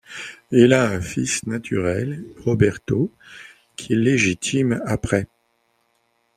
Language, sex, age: French, male, 50-59